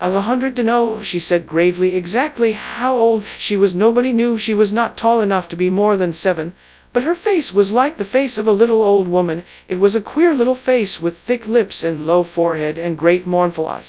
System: TTS, FastPitch